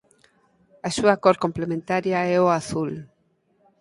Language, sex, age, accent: Galician, female, 50-59, Normativo (estándar)